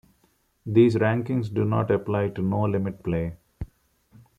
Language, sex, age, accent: English, male, 19-29, India and South Asia (India, Pakistan, Sri Lanka)